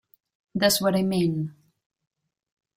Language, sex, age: English, female, 19-29